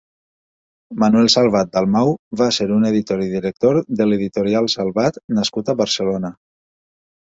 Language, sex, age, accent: Catalan, male, 50-59, valencià